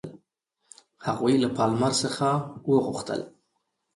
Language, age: Pashto, 30-39